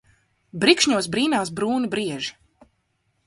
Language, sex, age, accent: Latvian, female, 19-29, Riga